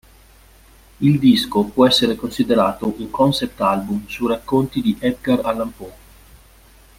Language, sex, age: Italian, male, 40-49